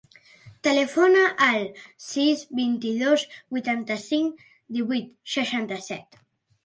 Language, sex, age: Catalan, female, under 19